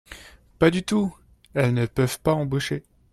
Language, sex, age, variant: French, male, 19-29, Français de métropole